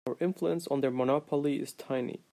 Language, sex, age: English, male, 30-39